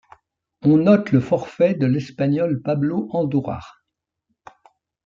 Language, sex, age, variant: French, male, 70-79, Français de métropole